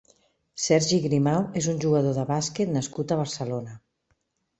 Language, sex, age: Catalan, female, 50-59